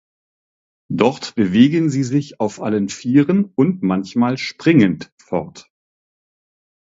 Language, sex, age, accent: German, male, 50-59, Deutschland Deutsch